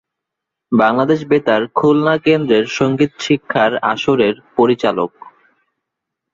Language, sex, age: Bengali, male, 19-29